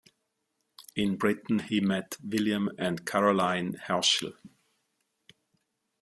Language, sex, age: English, male, 60-69